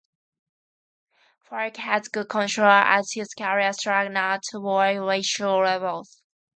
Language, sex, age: English, female, 19-29